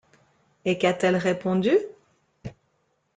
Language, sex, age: French, female, 30-39